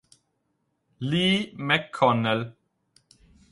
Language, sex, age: Italian, male, 30-39